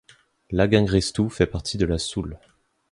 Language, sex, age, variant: French, male, 19-29, Français de métropole